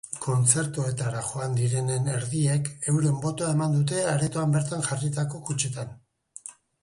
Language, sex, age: Basque, male, 40-49